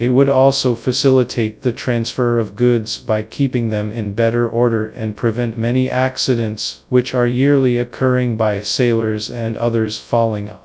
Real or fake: fake